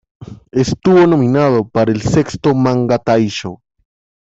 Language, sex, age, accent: Spanish, male, 19-29, Andino-Pacífico: Colombia, Perú, Ecuador, oeste de Bolivia y Venezuela andina